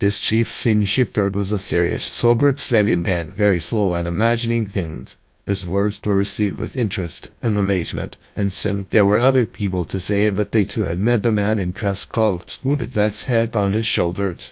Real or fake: fake